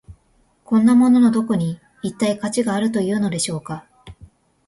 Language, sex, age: Japanese, female, 19-29